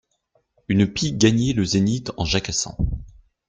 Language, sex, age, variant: French, male, 19-29, Français de métropole